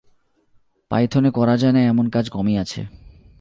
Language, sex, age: Bengali, male, 19-29